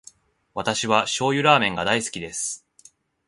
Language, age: Japanese, 19-29